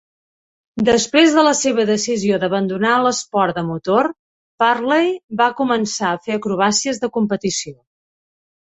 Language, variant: Catalan, Central